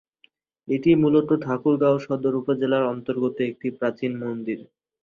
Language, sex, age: Bengali, male, under 19